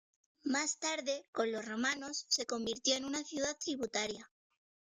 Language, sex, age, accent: Spanish, female, under 19, España: Norte peninsular (Asturias, Castilla y León, Cantabria, País Vasco, Navarra, Aragón, La Rioja, Guadalajara, Cuenca)